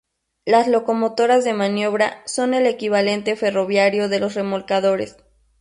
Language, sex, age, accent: Spanish, female, 30-39, México